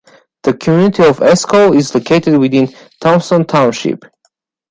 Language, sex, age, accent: English, male, 19-29, United States English